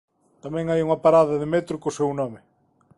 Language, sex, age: Galician, male, 40-49